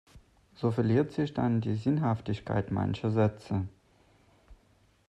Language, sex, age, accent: German, male, 30-39, Deutschland Deutsch